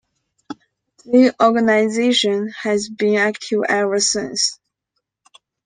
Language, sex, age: English, female, 19-29